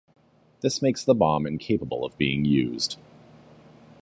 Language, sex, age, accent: English, male, 30-39, United States English